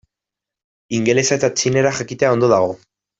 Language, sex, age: Basque, male, 19-29